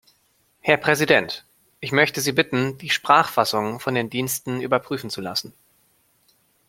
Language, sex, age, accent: German, male, 30-39, Deutschland Deutsch